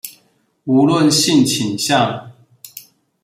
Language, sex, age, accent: Chinese, male, 30-39, 出生地：彰化縣